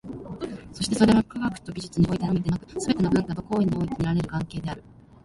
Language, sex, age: Japanese, female, 19-29